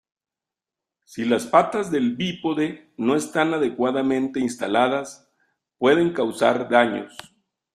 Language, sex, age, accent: Spanish, male, 50-59, México